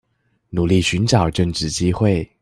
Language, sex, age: Chinese, male, 19-29